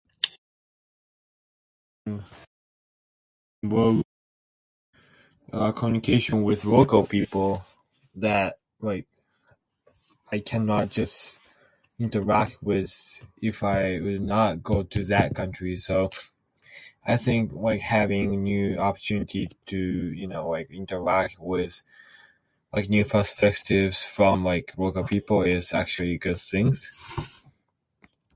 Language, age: English, under 19